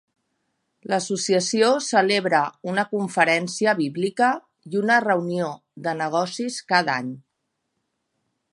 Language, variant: Catalan, Central